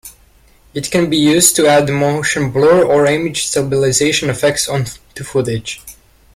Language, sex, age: English, male, 19-29